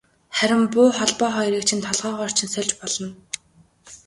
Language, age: Mongolian, 19-29